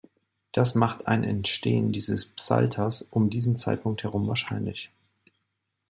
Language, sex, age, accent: German, male, 30-39, Deutschland Deutsch